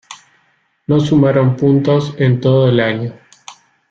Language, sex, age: Spanish, male, 19-29